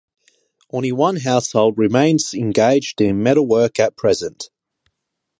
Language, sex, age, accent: English, male, 19-29, Australian English; England English